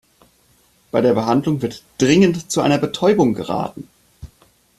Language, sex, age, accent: German, male, 30-39, Deutschland Deutsch